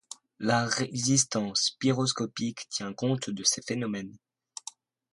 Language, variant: French, Français de métropole